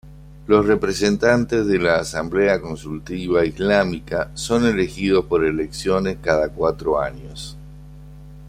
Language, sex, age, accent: Spanish, male, 60-69, Rioplatense: Argentina, Uruguay, este de Bolivia, Paraguay